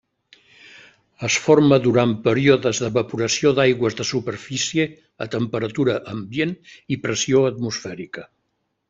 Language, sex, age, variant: Catalan, male, 70-79, Central